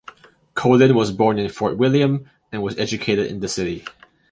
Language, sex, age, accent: English, male, 19-29, Malaysian English